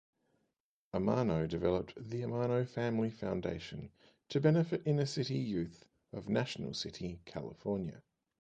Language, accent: English, Australian English